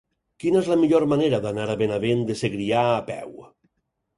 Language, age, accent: Catalan, 60-69, valencià